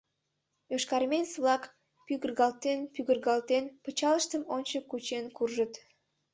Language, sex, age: Mari, female, under 19